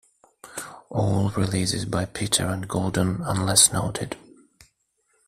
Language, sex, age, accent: English, male, 30-39, England English